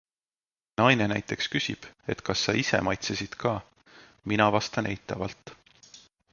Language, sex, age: Estonian, male, 30-39